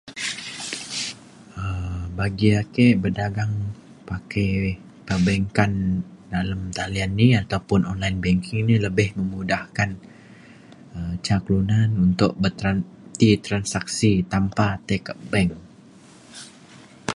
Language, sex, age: Mainstream Kenyah, male, 19-29